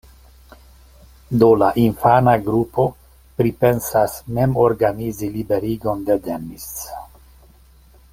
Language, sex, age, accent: Esperanto, male, 50-59, Internacia